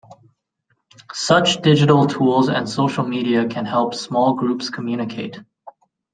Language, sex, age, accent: English, male, 30-39, United States English